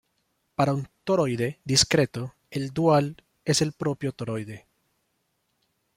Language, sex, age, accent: Spanish, male, 19-29, Andino-Pacífico: Colombia, Perú, Ecuador, oeste de Bolivia y Venezuela andina